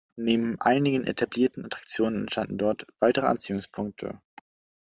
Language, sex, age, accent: German, male, 19-29, Deutschland Deutsch